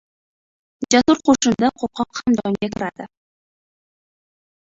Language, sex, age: Uzbek, female, 19-29